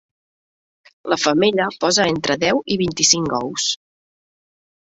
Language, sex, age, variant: Catalan, female, 30-39, Central